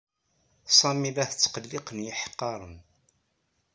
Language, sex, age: Kabyle, male, 60-69